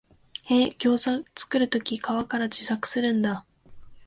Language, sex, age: Japanese, female, 19-29